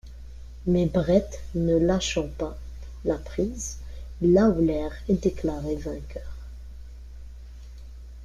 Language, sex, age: French, male, under 19